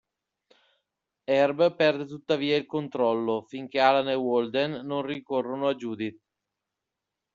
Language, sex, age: Italian, male, 30-39